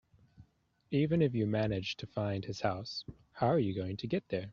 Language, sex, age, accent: English, male, 30-39, New Zealand English